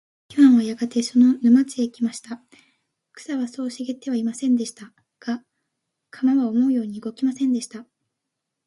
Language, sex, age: Japanese, female, under 19